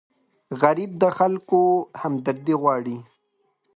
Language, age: Pashto, 19-29